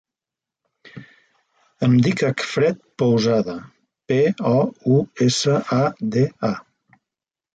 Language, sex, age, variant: Catalan, male, 50-59, Central